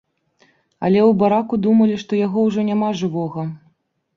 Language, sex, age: Belarusian, female, 30-39